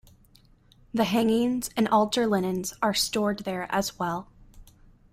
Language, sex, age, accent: English, female, 19-29, United States English